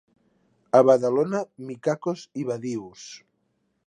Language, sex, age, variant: Catalan, male, 40-49, Central